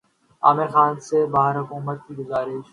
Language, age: Urdu, 19-29